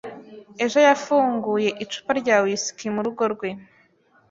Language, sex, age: Kinyarwanda, female, 19-29